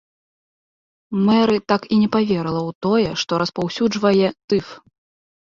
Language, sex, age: Belarusian, female, 30-39